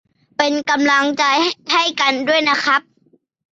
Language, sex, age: Thai, male, 30-39